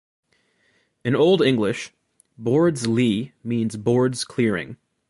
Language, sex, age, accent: English, male, 19-29, United States English